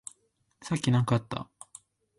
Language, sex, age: Japanese, male, 19-29